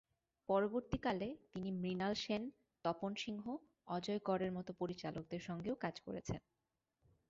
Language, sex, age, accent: Bengali, female, 19-29, প্রমিত বাংলা